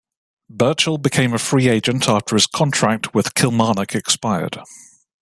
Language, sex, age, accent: English, male, 30-39, England English